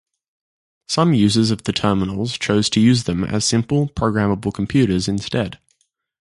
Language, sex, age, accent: English, male, under 19, Australian English